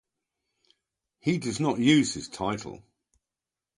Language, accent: English, England English